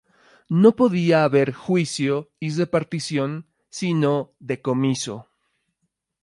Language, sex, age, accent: Spanish, male, 30-39, Andino-Pacífico: Colombia, Perú, Ecuador, oeste de Bolivia y Venezuela andina